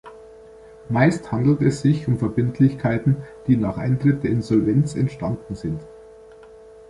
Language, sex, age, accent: German, male, 40-49, Deutschland Deutsch